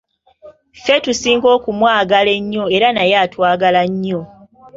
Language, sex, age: Ganda, female, 30-39